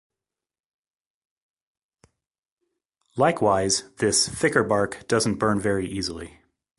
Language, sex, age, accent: English, male, 40-49, United States English